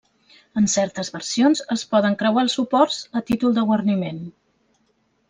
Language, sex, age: Catalan, female, 40-49